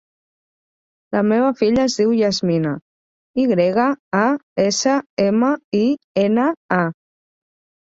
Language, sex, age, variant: Catalan, female, 30-39, Central